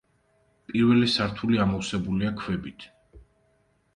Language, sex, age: Georgian, male, 19-29